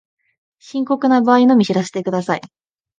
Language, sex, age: Japanese, female, under 19